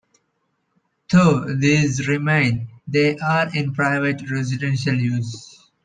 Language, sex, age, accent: English, male, under 19, India and South Asia (India, Pakistan, Sri Lanka)